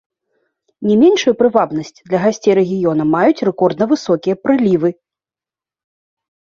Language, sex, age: Belarusian, female, 30-39